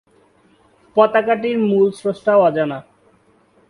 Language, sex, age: Bengali, male, 19-29